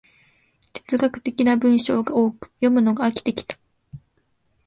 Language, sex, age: Japanese, female, 19-29